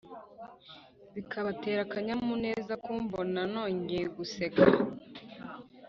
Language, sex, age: Kinyarwanda, female, 19-29